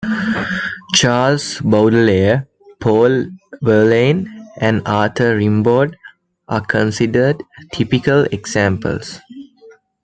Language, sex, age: English, male, 19-29